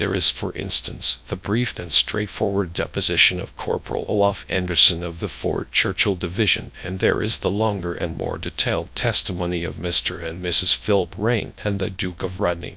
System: TTS, GradTTS